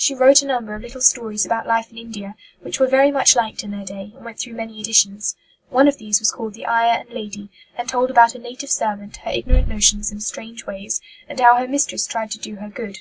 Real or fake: real